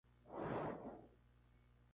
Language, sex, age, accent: Spanish, male, 19-29, México